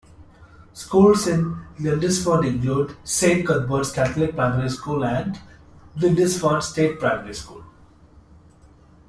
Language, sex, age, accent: English, male, 30-39, India and South Asia (India, Pakistan, Sri Lanka)